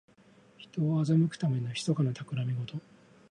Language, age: Japanese, 40-49